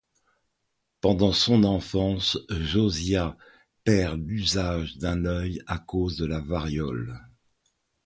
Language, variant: French, Français de métropole